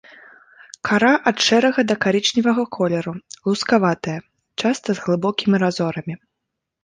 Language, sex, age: Belarusian, female, 19-29